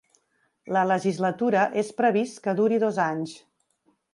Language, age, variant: Catalan, 40-49, Central